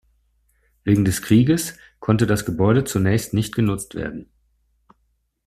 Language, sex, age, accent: German, male, 40-49, Deutschland Deutsch